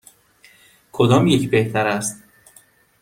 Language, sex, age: Persian, male, 19-29